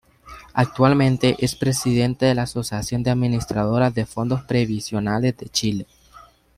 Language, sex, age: Spanish, male, 19-29